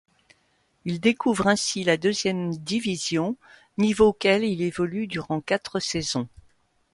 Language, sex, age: French, female, 60-69